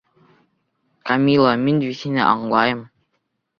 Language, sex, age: Bashkir, male, under 19